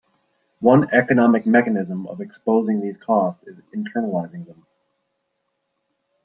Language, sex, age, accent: English, male, 40-49, United States English